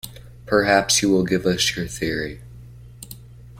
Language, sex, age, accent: English, male, under 19, United States English